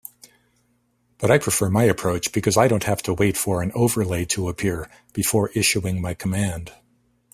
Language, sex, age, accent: English, male, 60-69, United States English